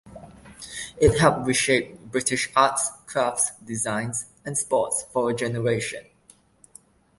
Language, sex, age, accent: English, male, 19-29, Malaysian English